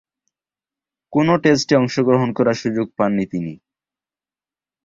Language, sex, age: Bengali, male, under 19